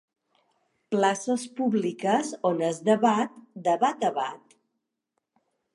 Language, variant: Catalan, Septentrional